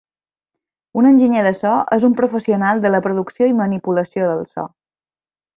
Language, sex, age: Catalan, female, 30-39